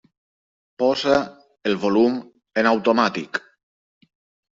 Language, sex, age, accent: Catalan, male, 30-39, valencià